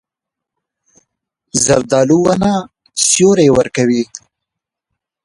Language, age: Pashto, 30-39